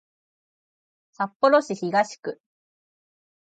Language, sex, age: Japanese, female, 19-29